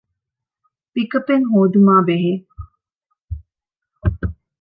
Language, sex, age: Divehi, female, 30-39